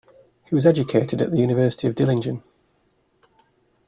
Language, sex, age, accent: English, male, 40-49, England English